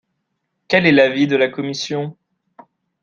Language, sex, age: French, male, 19-29